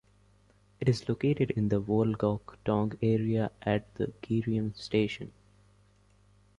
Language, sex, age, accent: English, male, under 19, India and South Asia (India, Pakistan, Sri Lanka)